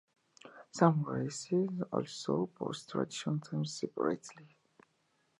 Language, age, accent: English, 19-29, England English